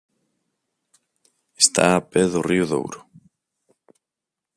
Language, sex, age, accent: Galician, male, 19-29, Central (gheada)